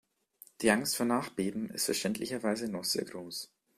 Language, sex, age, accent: German, male, 19-29, Deutschland Deutsch